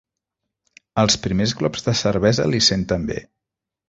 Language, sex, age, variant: Catalan, male, 40-49, Central